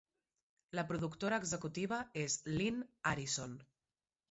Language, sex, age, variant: Catalan, female, 19-29, Central